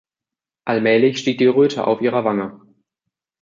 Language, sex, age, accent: German, male, 19-29, Deutschland Deutsch